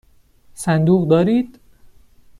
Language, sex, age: Persian, male, 19-29